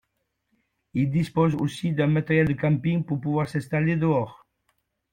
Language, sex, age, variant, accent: French, male, 70-79, Français d'Amérique du Nord, Français du Canada